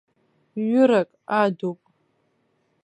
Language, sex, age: Abkhazian, female, 19-29